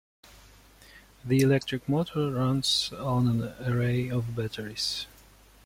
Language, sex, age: English, male, 19-29